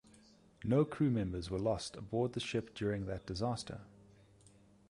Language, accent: English, Southern African (South Africa, Zimbabwe, Namibia)